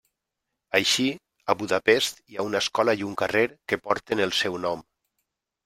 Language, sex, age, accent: Catalan, male, 40-49, valencià